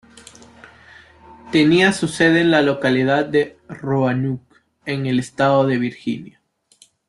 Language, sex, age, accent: Spanish, male, 19-29, Andino-Pacífico: Colombia, Perú, Ecuador, oeste de Bolivia y Venezuela andina